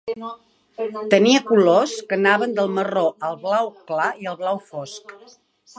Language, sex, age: Catalan, female, 60-69